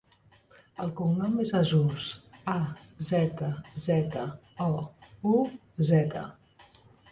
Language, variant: Catalan, Central